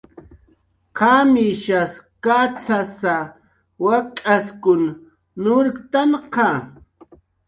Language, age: Jaqaru, 40-49